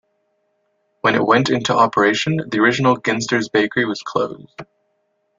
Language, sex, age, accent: English, male, under 19, United States English